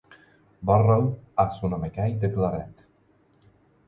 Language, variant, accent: Catalan, Balear, balear; aprenent (recent, des del castellà)